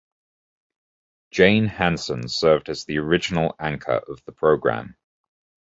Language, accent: English, England English